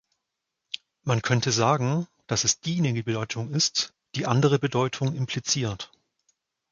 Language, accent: German, Deutschland Deutsch